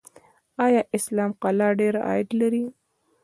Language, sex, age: Pashto, female, 19-29